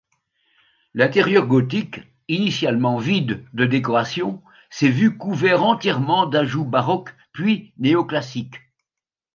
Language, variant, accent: French, Français d'Europe, Français de Belgique